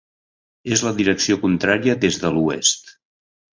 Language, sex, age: Catalan, male, 50-59